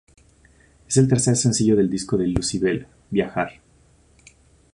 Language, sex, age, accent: Spanish, male, 30-39, México